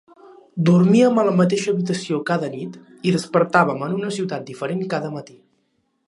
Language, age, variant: Catalan, under 19, Central